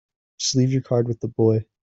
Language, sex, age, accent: English, male, 19-29, United States English